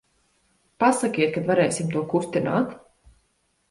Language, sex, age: Latvian, female, 19-29